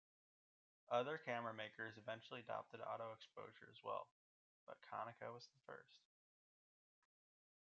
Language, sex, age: English, male, 19-29